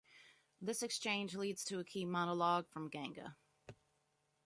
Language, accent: English, United States English